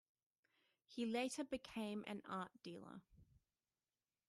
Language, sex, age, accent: English, female, 19-29, Australian English